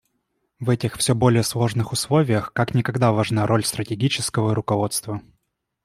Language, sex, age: Russian, male, 19-29